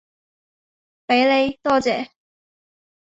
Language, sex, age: Cantonese, female, 19-29